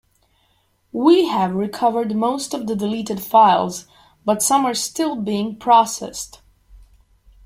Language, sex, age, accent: English, female, 30-39, United States English